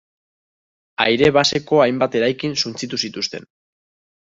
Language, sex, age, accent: Basque, male, 19-29, Mendebalekoa (Araba, Bizkaia, Gipuzkoako mendebaleko herri batzuk)